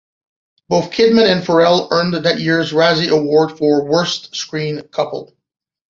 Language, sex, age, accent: English, male, 40-49, Canadian English